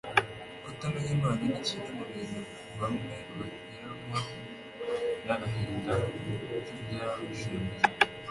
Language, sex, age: Kinyarwanda, male, under 19